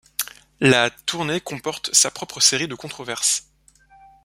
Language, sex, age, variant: French, male, 30-39, Français de métropole